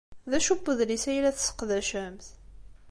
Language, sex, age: Kabyle, female, 19-29